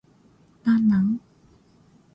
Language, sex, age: Japanese, female, under 19